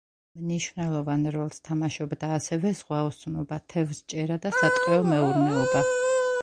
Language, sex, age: Georgian, female, 30-39